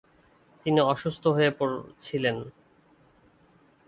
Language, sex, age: Bengali, male, 30-39